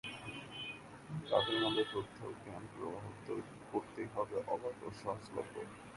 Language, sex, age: Bengali, male, 19-29